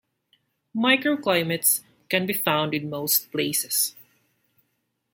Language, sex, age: English, male, 19-29